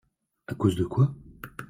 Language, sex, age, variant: French, male, 50-59, Français de métropole